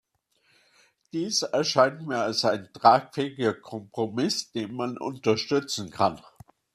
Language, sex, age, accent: German, male, 60-69, Deutschland Deutsch